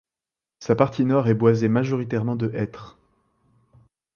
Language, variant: French, Français de métropole